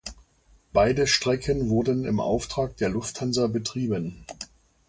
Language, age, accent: German, 50-59, Deutschland Deutsch